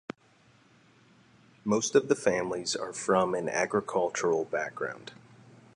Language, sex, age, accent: English, male, 30-39, United States English